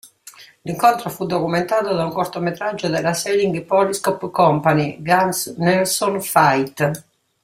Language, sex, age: Italian, female, 60-69